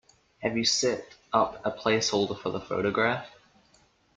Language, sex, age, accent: English, male, under 19, New Zealand English